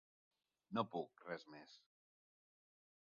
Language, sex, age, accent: Catalan, male, 40-49, Neutre